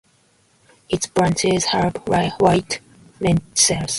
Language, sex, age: English, female, 19-29